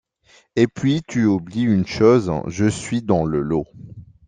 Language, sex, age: French, male, 30-39